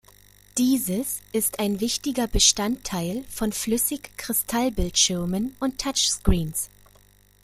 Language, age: German, 30-39